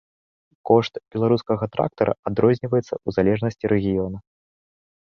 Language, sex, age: Belarusian, male, 19-29